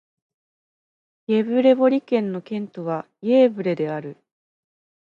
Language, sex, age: Japanese, female, 30-39